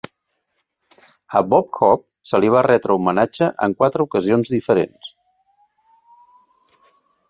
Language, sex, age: Catalan, male, 60-69